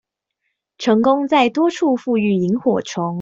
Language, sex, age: Chinese, female, 19-29